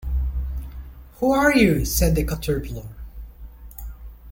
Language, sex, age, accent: English, male, 30-39, United States English